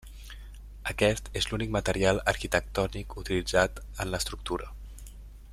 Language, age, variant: Catalan, 19-29, Central